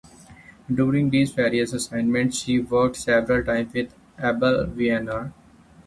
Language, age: English, 19-29